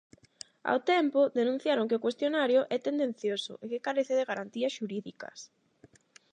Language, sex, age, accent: Galician, female, 19-29, Atlántico (seseo e gheada); Normativo (estándar); Neofalante